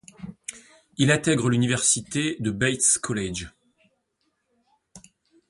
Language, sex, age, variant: French, male, 40-49, Français de métropole